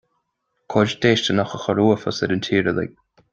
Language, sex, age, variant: Irish, male, 30-39, Gaeilge Chonnacht